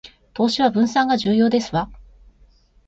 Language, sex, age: Japanese, female, 50-59